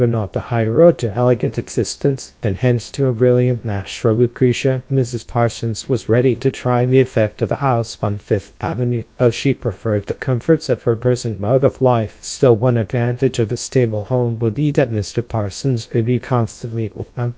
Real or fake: fake